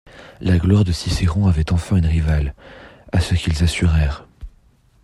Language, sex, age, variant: French, male, under 19, Français de métropole